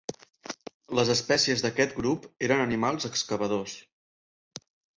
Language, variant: Catalan, Central